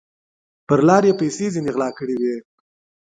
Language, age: Pashto, 19-29